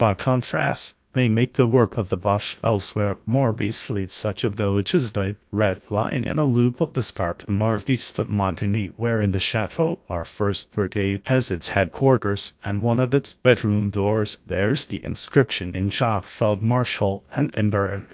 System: TTS, GlowTTS